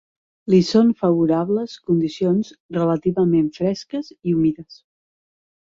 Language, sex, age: Catalan, female, 50-59